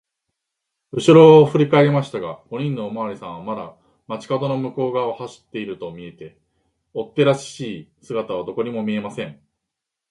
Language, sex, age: Japanese, male, 40-49